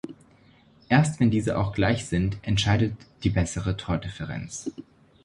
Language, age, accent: German, 19-29, Deutschland Deutsch